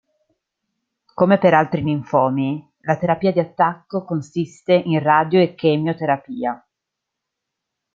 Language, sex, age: Italian, female, 30-39